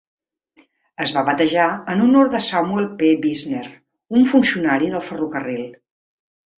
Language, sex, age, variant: Catalan, female, 50-59, Central